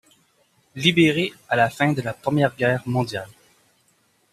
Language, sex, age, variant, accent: French, male, 30-39, Français d'Amérique du Nord, Français du Canada